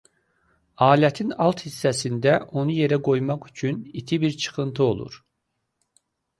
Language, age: Azerbaijani, 30-39